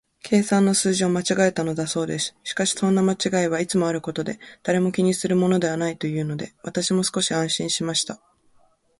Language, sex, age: Japanese, female, under 19